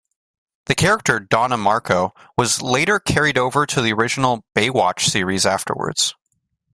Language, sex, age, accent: English, male, 19-29, Canadian English